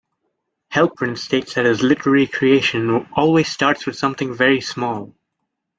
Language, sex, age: English, male, under 19